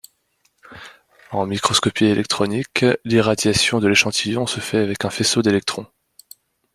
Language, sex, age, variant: French, male, 19-29, Français de métropole